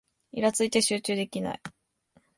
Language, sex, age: Japanese, female, under 19